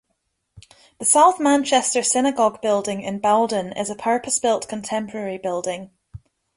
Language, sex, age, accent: English, female, 19-29, Scottish English